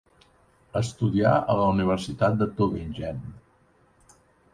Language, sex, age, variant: Catalan, male, 60-69, Central